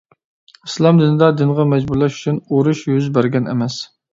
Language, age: Uyghur, 40-49